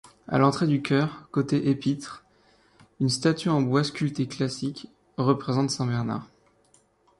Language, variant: French, Français de métropole